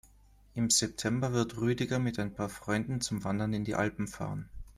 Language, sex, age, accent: German, male, 30-39, Österreichisches Deutsch